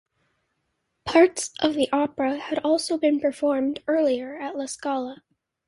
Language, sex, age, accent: English, female, under 19, United States English